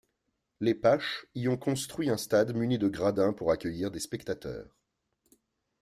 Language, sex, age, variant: French, male, 40-49, Français de métropole